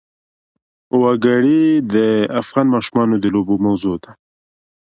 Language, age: Pashto, 19-29